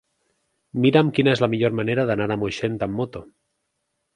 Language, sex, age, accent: Catalan, male, 19-29, valencià